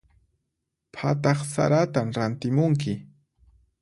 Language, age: Puno Quechua, 30-39